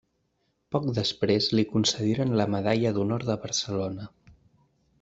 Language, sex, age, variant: Catalan, male, 19-29, Central